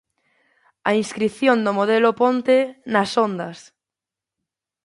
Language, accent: Galician, Normativo (estándar)